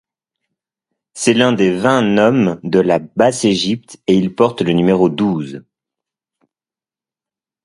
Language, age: French, 40-49